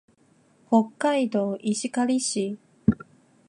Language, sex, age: Japanese, female, 19-29